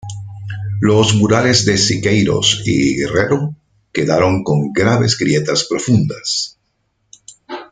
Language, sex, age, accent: Spanish, male, 50-59, Caribe: Cuba, Venezuela, Puerto Rico, República Dominicana, Panamá, Colombia caribeña, México caribeño, Costa del golfo de México